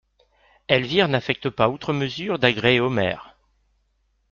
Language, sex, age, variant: French, male, 40-49, Français de métropole